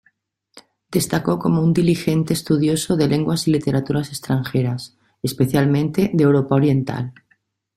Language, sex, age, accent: Spanish, female, 60-69, España: Norte peninsular (Asturias, Castilla y León, Cantabria, País Vasco, Navarra, Aragón, La Rioja, Guadalajara, Cuenca)